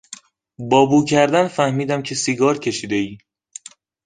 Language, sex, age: Persian, male, under 19